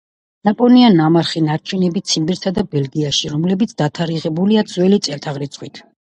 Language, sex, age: Georgian, female, 50-59